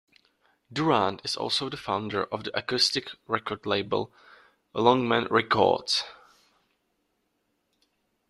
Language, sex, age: English, male, 19-29